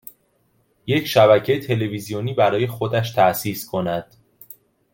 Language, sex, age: Persian, male, 19-29